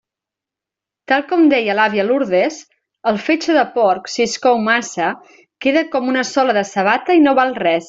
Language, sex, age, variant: Catalan, female, 30-39, Central